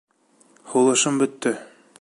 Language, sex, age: Bashkir, male, 19-29